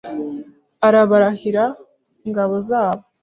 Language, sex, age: Kinyarwanda, female, 19-29